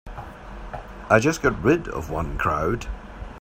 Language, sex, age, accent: English, male, 60-69, Scottish English